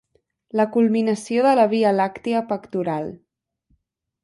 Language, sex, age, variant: Catalan, female, under 19, Central